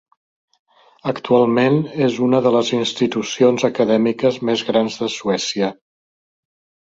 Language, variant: Catalan, Central